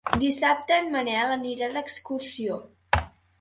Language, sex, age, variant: Catalan, female, under 19, Central